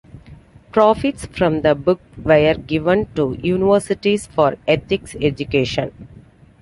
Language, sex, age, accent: English, female, 40-49, India and South Asia (India, Pakistan, Sri Lanka)